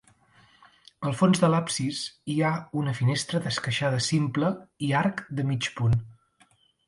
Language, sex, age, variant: Catalan, male, 30-39, Central